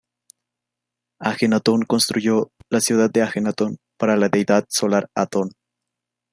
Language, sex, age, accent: Spanish, male, 19-29, México